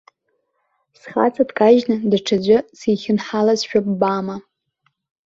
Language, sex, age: Abkhazian, female, under 19